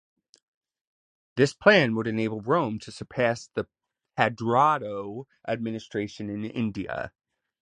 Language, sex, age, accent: English, male, 19-29, United States English